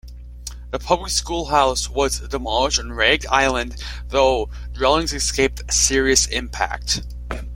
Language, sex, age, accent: English, male, under 19, United States English